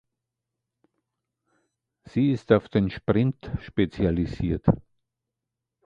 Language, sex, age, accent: German, male, 60-69, Österreichisches Deutsch